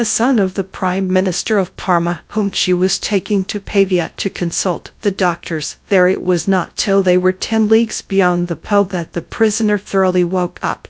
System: TTS, GradTTS